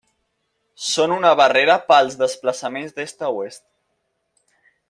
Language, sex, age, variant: Catalan, male, under 19, Central